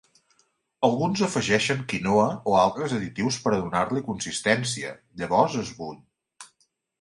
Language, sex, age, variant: Catalan, male, 40-49, Central